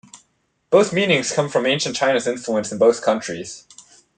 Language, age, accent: English, 19-29, United States English